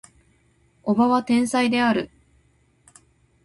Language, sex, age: Japanese, female, 30-39